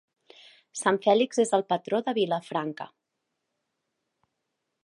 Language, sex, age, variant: Catalan, female, 40-49, Central